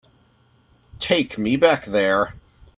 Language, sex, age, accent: English, male, 40-49, United States English